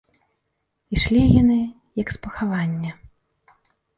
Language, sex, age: Belarusian, female, 30-39